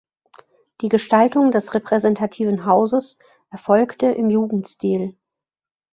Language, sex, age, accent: German, female, 40-49, Deutschland Deutsch